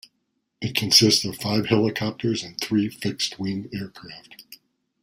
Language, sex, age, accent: English, male, 60-69, United States English